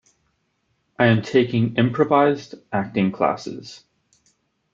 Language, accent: English, United States English